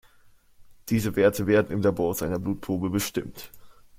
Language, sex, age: German, male, under 19